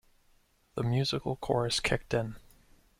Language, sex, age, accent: English, male, 19-29, Canadian English